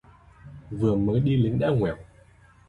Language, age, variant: Vietnamese, 19-29, Hà Nội